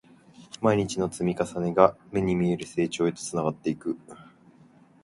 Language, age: Japanese, under 19